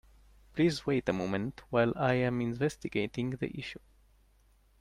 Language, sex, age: English, male, 30-39